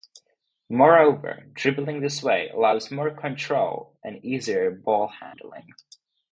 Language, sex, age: English, male, under 19